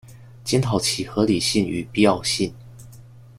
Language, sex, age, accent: Chinese, male, 19-29, 出生地：臺中市